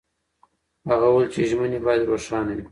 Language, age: Pashto, 30-39